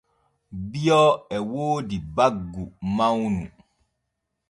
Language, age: Borgu Fulfulde, 30-39